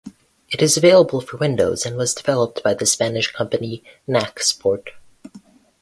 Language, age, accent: English, 19-29, United States English